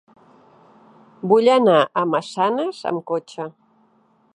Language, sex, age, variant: Catalan, female, 50-59, Central